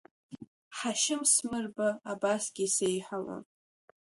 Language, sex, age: Abkhazian, female, under 19